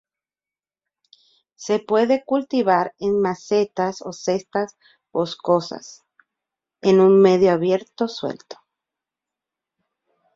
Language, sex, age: Spanish, female, 40-49